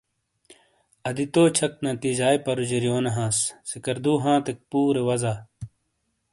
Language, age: Shina, 30-39